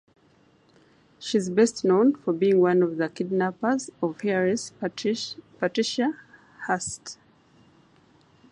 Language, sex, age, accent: English, female, 30-39, United States English